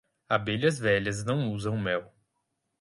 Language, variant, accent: Portuguese, Portuguese (Brasil), Paulista